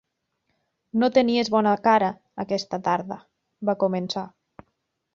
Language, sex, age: Catalan, female, 30-39